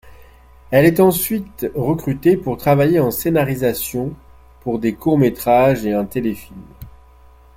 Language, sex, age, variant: French, male, 40-49, Français de métropole